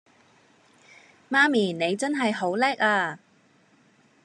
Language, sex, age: Cantonese, female, 30-39